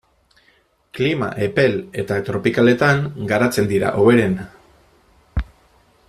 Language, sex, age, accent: Basque, male, 40-49, Erdialdekoa edo Nafarra (Gipuzkoa, Nafarroa)